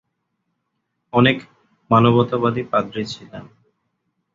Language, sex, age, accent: Bengali, male, 19-29, Bangladeshi